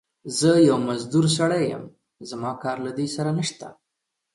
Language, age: Pashto, 30-39